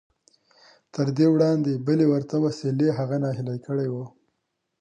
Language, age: Pashto, 19-29